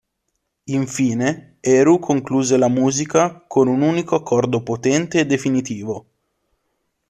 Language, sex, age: Italian, male, 19-29